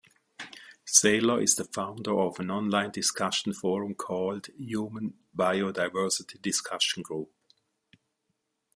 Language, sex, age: English, male, 60-69